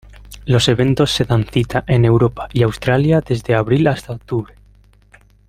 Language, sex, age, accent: Spanish, male, 19-29, España: Centro-Sur peninsular (Madrid, Toledo, Castilla-La Mancha)